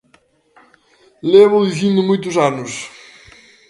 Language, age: Galician, 19-29